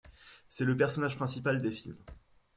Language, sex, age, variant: French, male, 19-29, Français de métropole